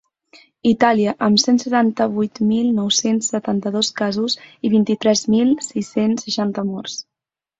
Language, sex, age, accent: Catalan, female, 19-29, Camp de Tarragona